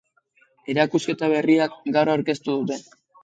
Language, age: Basque, under 19